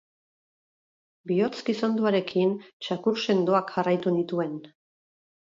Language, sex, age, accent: Basque, female, 50-59, Mendebalekoa (Araba, Bizkaia, Gipuzkoako mendebaleko herri batzuk)